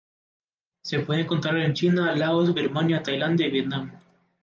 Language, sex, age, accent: Spanish, male, 19-29, América central